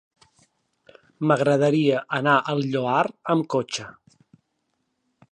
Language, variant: Catalan, Central